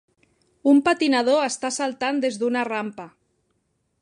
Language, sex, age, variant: Catalan, female, 40-49, Central